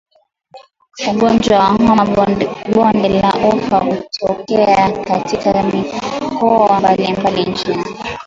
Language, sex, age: Swahili, female, 19-29